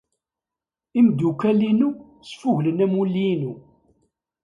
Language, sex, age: Kabyle, male, 70-79